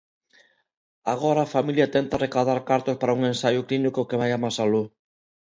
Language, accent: Galician, Neofalante